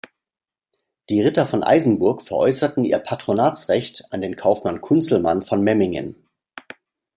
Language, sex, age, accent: German, male, 50-59, Deutschland Deutsch